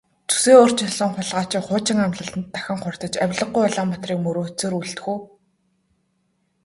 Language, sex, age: Mongolian, female, 19-29